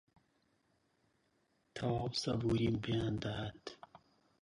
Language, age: Central Kurdish, 30-39